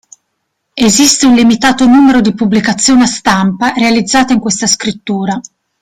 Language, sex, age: Italian, female, 30-39